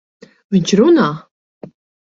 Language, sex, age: Latvian, female, 30-39